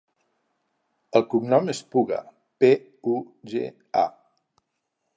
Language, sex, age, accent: Catalan, male, 60-69, Neutre